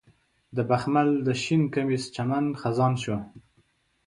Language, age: Pashto, 30-39